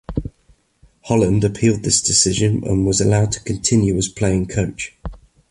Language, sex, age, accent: English, male, 30-39, England English